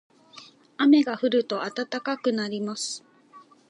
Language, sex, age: Japanese, female, 19-29